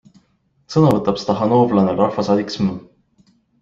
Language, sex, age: Estonian, male, 19-29